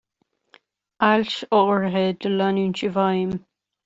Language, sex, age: Irish, female, 19-29